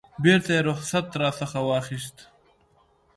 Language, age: Pashto, 19-29